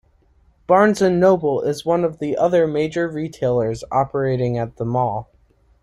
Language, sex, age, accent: English, male, 19-29, United States English